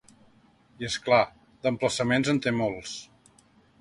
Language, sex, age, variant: Catalan, male, 50-59, Central